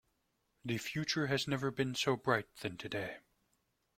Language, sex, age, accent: English, male, 19-29, United States English